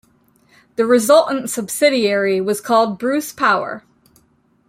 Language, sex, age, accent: English, female, 30-39, United States English